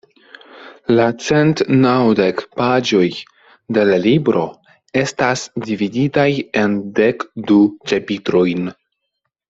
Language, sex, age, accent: Esperanto, male, under 19, Internacia